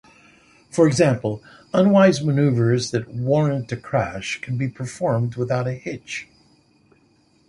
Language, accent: English, United States English